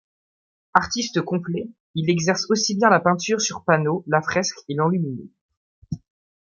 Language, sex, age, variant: French, male, 19-29, Français de métropole